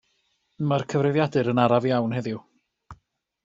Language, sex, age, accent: Welsh, male, 30-39, Y Deyrnas Unedig Cymraeg